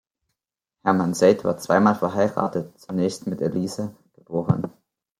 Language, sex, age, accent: German, male, under 19, Deutschland Deutsch